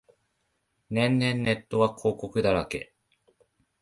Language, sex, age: Japanese, male, 19-29